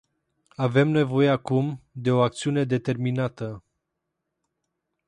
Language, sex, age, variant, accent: Romanian, male, 19-29, Romanian-Romania, Muntenesc